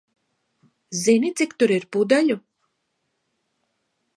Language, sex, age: Latvian, female, 60-69